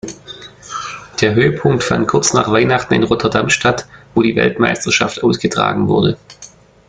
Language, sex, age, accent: German, male, 30-39, Deutschland Deutsch